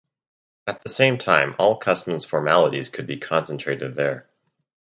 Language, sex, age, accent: English, male, under 19, United States English